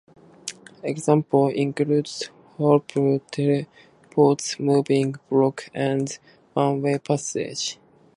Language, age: English, under 19